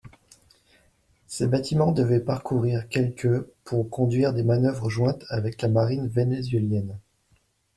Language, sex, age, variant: French, male, 30-39, Français de métropole